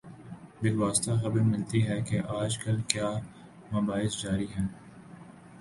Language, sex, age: Urdu, male, 19-29